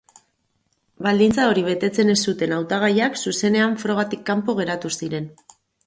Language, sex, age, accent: Basque, female, 30-39, Mendebalekoa (Araba, Bizkaia, Gipuzkoako mendebaleko herri batzuk)